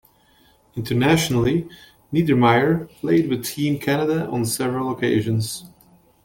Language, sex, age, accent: English, male, 40-49, Canadian English